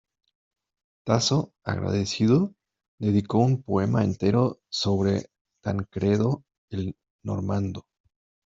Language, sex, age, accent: Spanish, male, 40-49, México